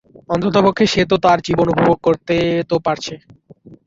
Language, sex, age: Bengali, male, under 19